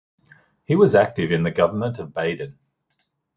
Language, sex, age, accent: English, male, 40-49, Australian English